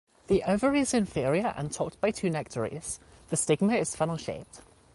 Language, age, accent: English, 19-29, England English